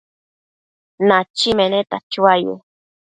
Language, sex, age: Matsés, female, 30-39